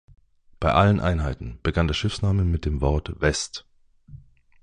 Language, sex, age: German, male, 30-39